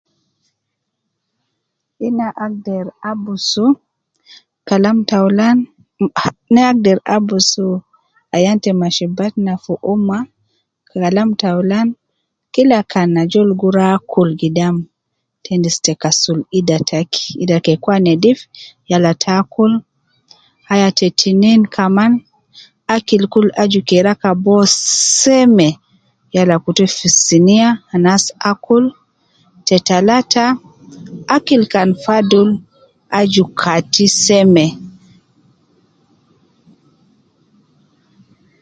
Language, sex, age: Nubi, female, 30-39